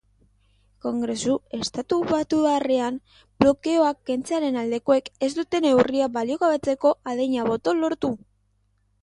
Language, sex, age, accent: Basque, female, 19-29, Mendebalekoa (Araba, Bizkaia, Gipuzkoako mendebaleko herri batzuk)